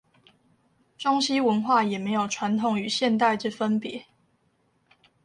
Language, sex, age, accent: Chinese, female, under 19, 出生地：臺中市